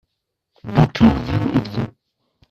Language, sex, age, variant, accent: French, male, under 19, Français d'Europe, Français de Belgique